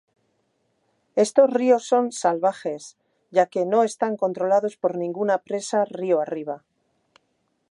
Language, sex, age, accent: Spanish, female, 50-59, España: Norte peninsular (Asturias, Castilla y León, Cantabria, País Vasco, Navarra, Aragón, La Rioja, Guadalajara, Cuenca)